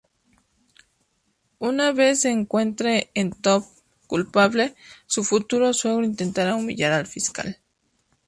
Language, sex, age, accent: Spanish, female, 19-29, México